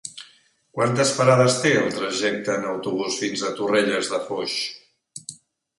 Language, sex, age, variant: Catalan, male, 60-69, Central